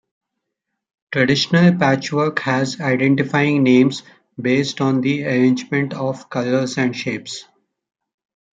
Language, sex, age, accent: English, male, 40-49, India and South Asia (India, Pakistan, Sri Lanka)